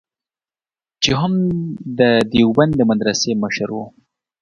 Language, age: Pashto, 19-29